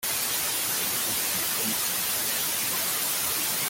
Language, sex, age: English, male, 19-29